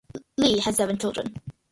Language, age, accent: English, under 19, United States English